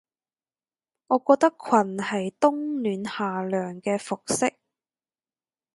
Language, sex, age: Cantonese, female, 19-29